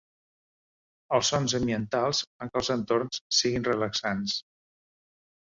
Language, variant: Catalan, Central